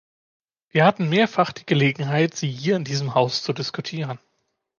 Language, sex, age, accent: German, male, 19-29, Deutschland Deutsch